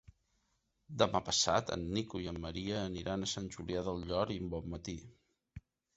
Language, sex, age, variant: Catalan, male, 50-59, Central